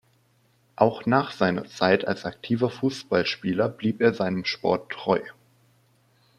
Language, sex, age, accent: German, male, under 19, Deutschland Deutsch